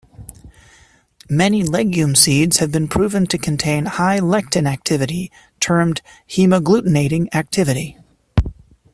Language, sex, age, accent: English, male, 30-39, United States English